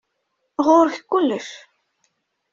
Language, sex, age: Kabyle, female, 30-39